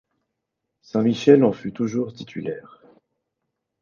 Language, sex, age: French, male, 30-39